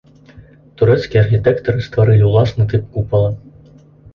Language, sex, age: Belarusian, male, 30-39